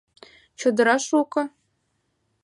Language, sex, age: Mari, female, under 19